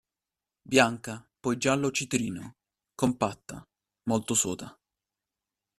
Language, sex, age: Italian, male, 19-29